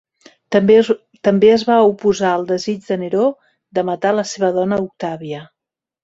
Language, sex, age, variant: Catalan, female, 50-59, Central